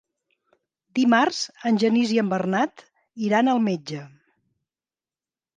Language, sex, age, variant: Catalan, female, 50-59, Central